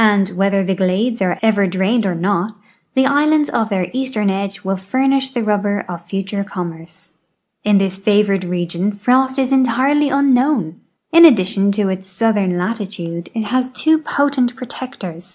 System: none